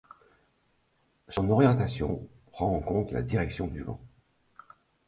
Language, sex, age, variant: French, male, 60-69, Français de métropole